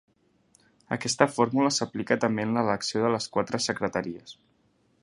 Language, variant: Catalan, Central